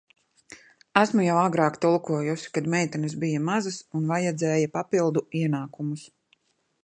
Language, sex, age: Latvian, female, 30-39